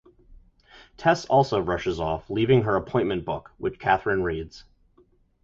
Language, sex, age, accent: English, male, 30-39, United States English